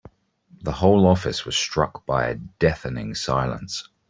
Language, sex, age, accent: English, male, 30-39, England English